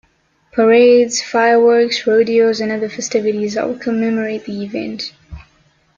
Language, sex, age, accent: English, female, 19-29, United States English